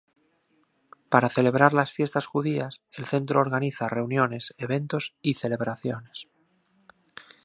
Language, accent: Spanish, España: Norte peninsular (Asturias, Castilla y León, Cantabria, País Vasco, Navarra, Aragón, La Rioja, Guadalajara, Cuenca)